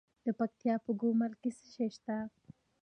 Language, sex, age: Pashto, female, under 19